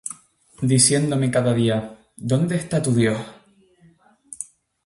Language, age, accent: Spanish, under 19, España: Islas Canarias